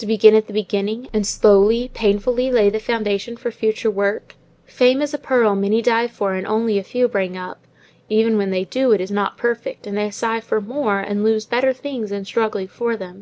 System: none